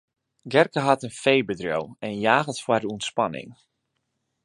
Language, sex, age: Western Frisian, male, 19-29